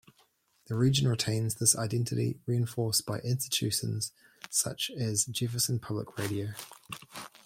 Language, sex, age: English, male, 30-39